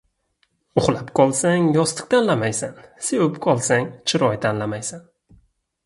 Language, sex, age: Uzbek, male, 19-29